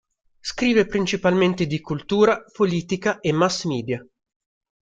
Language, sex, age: Italian, male, 30-39